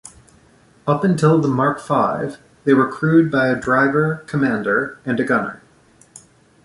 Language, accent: English, United States English